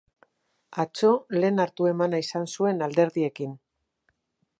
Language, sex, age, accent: Basque, female, 60-69, Mendebalekoa (Araba, Bizkaia, Gipuzkoako mendebaleko herri batzuk)